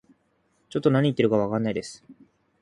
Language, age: Japanese, 19-29